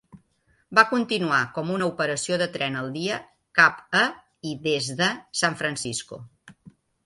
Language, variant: Catalan, Central